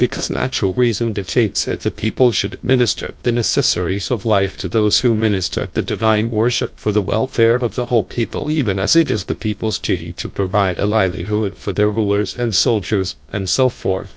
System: TTS, GlowTTS